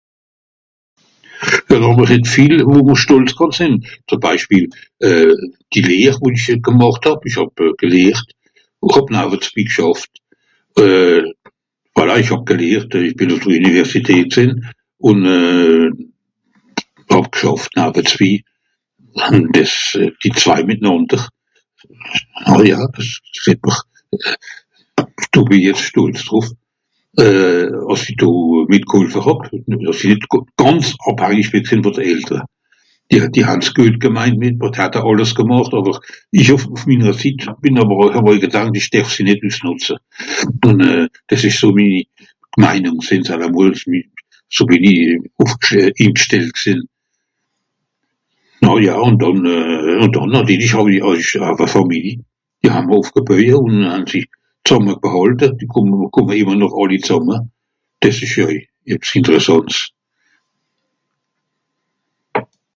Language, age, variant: Swiss German, 70-79, Nordniederàlemmànisch (Rishoffe, Zàwere, Bùsswìller, Hawenau, Brüemt, Stroossbùri, Molse, Dàmbàch, Schlettstàtt, Pfàlzbùri usw.)